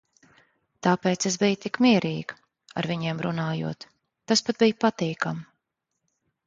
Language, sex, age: Latvian, female, 40-49